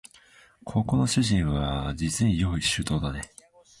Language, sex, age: Japanese, male, 19-29